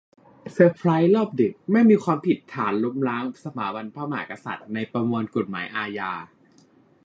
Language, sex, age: Thai, male, 19-29